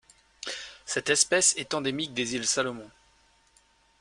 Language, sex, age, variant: French, male, 30-39, Français de métropole